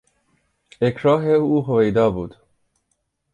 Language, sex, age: Persian, male, 40-49